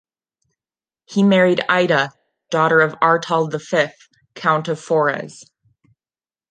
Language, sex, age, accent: English, female, 30-39, United States English